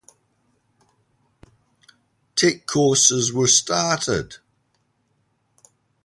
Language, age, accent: English, 50-59, New Zealand English